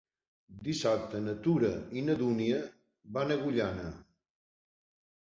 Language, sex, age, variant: Catalan, male, 60-69, Balear